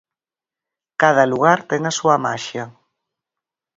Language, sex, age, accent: Galician, female, 40-49, Oriental (común en zona oriental)